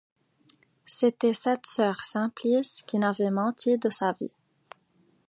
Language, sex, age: French, female, 19-29